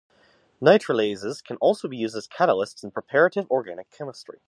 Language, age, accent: English, under 19, United States English